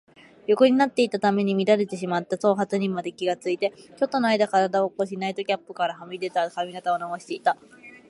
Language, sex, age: Japanese, female, 19-29